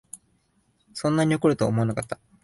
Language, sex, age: Japanese, male, 19-29